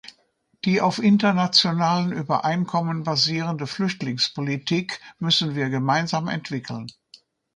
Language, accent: German, Deutschland Deutsch